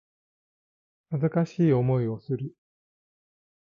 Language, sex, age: Japanese, male, 60-69